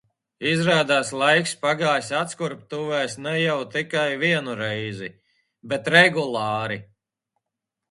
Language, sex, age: Latvian, male, 40-49